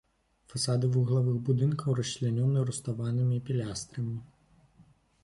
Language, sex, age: Belarusian, male, 19-29